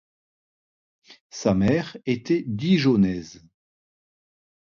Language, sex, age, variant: French, male, 40-49, Français de métropole